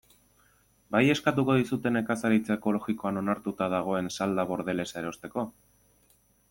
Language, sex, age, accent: Basque, male, 19-29, Erdialdekoa edo Nafarra (Gipuzkoa, Nafarroa)